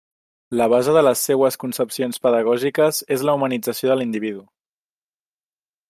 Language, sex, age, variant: Catalan, male, under 19, Central